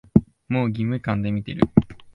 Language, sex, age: Japanese, male, 19-29